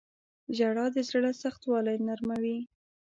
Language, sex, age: Pashto, female, under 19